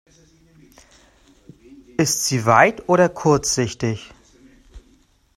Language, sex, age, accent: German, male, 30-39, Deutschland Deutsch